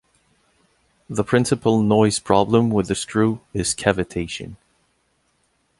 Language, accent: English, Canadian English